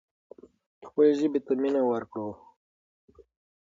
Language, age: Pashto, under 19